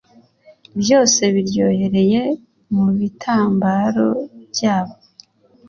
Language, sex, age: Kinyarwanda, female, 19-29